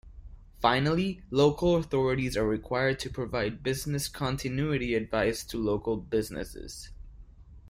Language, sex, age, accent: English, male, 19-29, United States English